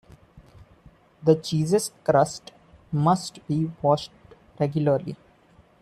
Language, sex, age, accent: English, male, 19-29, India and South Asia (India, Pakistan, Sri Lanka)